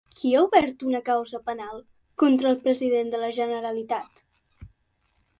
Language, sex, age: Catalan, female, under 19